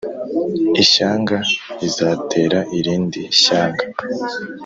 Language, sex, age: Kinyarwanda, male, 19-29